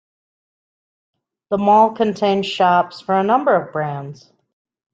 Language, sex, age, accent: English, female, 50-59, United States English